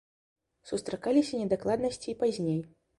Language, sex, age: Belarusian, female, 19-29